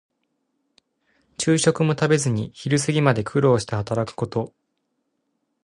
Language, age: Japanese, 19-29